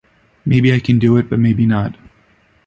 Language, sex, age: English, male, 30-39